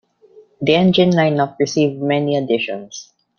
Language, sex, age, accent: English, male, under 19, Filipino